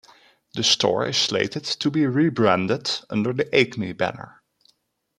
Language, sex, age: English, male, 30-39